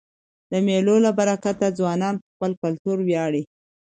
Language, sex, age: Pashto, female, 19-29